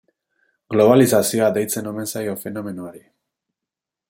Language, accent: Basque, Mendebalekoa (Araba, Bizkaia, Gipuzkoako mendebaleko herri batzuk)